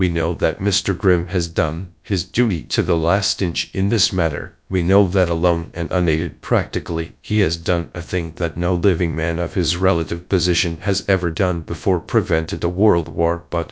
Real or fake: fake